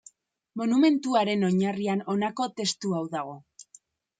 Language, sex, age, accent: Basque, female, 19-29, Erdialdekoa edo Nafarra (Gipuzkoa, Nafarroa)